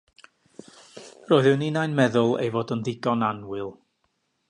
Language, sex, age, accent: Welsh, male, 50-59, Y Deyrnas Unedig Cymraeg